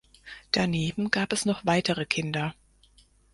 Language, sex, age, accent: German, female, 30-39, Deutschland Deutsch